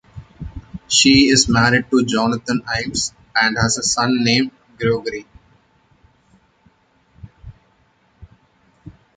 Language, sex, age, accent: English, male, 19-29, India and South Asia (India, Pakistan, Sri Lanka)